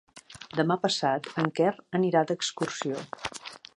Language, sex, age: Catalan, female, 50-59